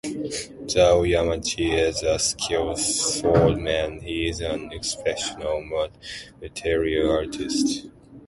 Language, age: English, under 19